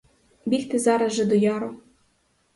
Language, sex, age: Ukrainian, female, 19-29